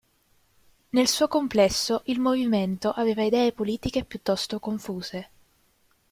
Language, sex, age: Italian, female, 19-29